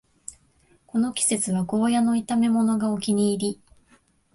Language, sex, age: Japanese, female, 19-29